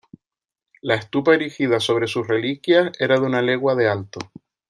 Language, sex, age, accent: Spanish, male, 30-39, España: Islas Canarias